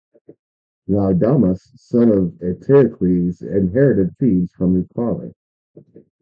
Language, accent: English, United States English